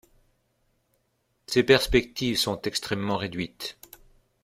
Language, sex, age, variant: French, male, 50-59, Français de métropole